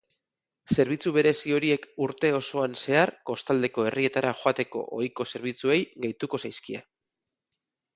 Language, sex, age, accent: Basque, male, 40-49, Mendebalekoa (Araba, Bizkaia, Gipuzkoako mendebaleko herri batzuk)